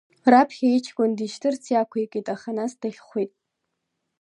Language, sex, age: Abkhazian, female, under 19